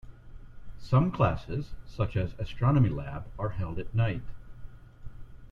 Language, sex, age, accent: English, male, 50-59, United States English